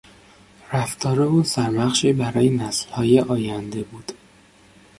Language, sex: Persian, male